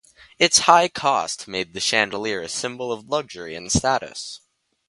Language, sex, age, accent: English, male, under 19, Canadian English